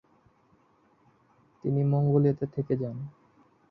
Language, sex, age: Bengali, male, 19-29